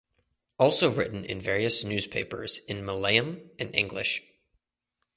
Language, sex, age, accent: English, male, 19-29, United States English